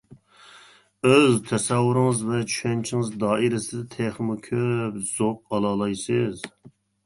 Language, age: Uyghur, 40-49